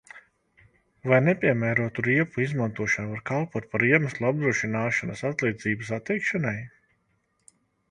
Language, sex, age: Latvian, male, 30-39